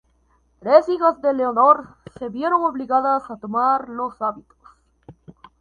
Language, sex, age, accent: Spanish, male, under 19, Andino-Pacífico: Colombia, Perú, Ecuador, oeste de Bolivia y Venezuela andina